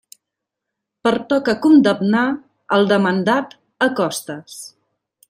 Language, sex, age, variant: Catalan, female, 50-59, Central